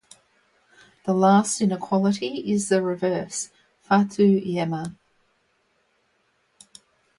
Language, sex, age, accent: English, female, 40-49, Australian English